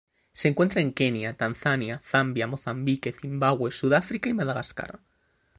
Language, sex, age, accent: Spanish, male, 19-29, España: Centro-Sur peninsular (Madrid, Toledo, Castilla-La Mancha)